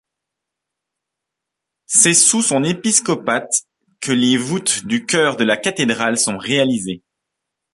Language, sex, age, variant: French, male, 30-39, Français de métropole